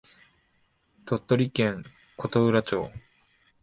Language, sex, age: Japanese, male, 19-29